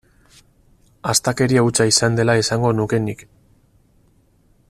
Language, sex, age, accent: Basque, male, 30-39, Mendebalekoa (Araba, Bizkaia, Gipuzkoako mendebaleko herri batzuk)